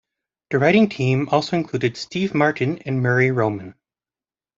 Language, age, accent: English, 30-39, Canadian English